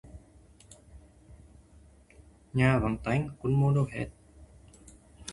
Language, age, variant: Vietnamese, 19-29, Hà Nội